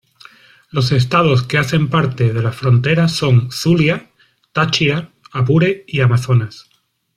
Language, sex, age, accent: Spanish, male, 40-49, España: Sur peninsular (Andalucia, Extremadura, Murcia)